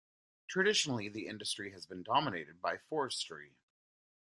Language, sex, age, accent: English, male, 30-39, United States English